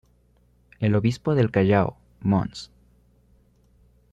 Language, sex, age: Spanish, male, under 19